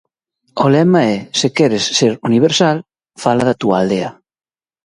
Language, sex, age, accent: Galician, male, 30-39, Oriental (común en zona oriental)